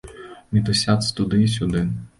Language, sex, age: Belarusian, male, 19-29